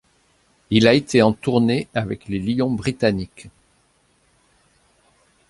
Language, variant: French, Français de métropole